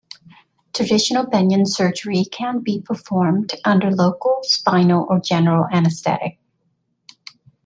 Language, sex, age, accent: English, female, 30-39, United States English